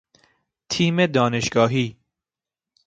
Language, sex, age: Persian, male, 19-29